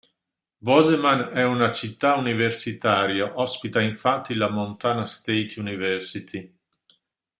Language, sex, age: Italian, male, 60-69